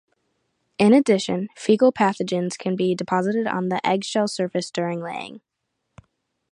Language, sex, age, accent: English, female, under 19, United States English